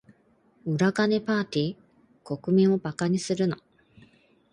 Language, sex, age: Japanese, female, 30-39